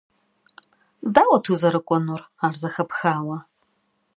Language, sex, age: Kabardian, female, 40-49